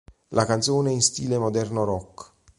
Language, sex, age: Italian, male, 30-39